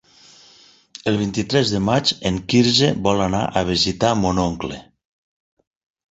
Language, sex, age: Catalan, male, 40-49